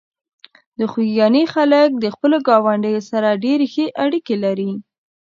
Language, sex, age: Pashto, female, under 19